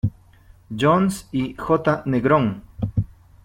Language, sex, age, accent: Spanish, male, 40-49, Andino-Pacífico: Colombia, Perú, Ecuador, oeste de Bolivia y Venezuela andina